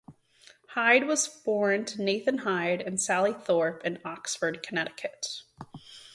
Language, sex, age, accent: English, female, 30-39, United States English